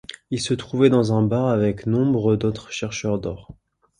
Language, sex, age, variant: French, male, 19-29, Français de métropole